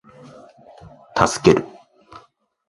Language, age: Japanese, 30-39